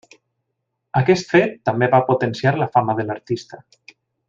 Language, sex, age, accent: Catalan, male, 40-49, valencià